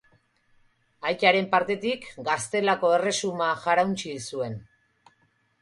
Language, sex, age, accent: Basque, female, 40-49, Erdialdekoa edo Nafarra (Gipuzkoa, Nafarroa)